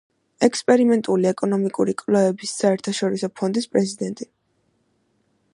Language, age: Georgian, under 19